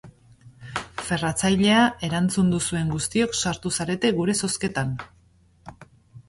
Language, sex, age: Basque, female, 40-49